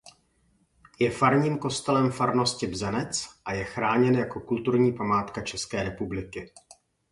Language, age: Czech, 40-49